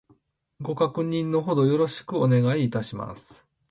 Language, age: Japanese, 50-59